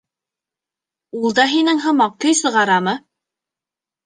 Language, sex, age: Bashkir, female, 19-29